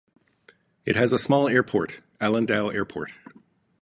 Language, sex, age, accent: English, male, 50-59, United States English